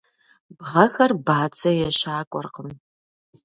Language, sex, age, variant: Kabardian, female, 30-39, Адыгэбзэ (Къэбэрдей, Кирил, псоми зэдай)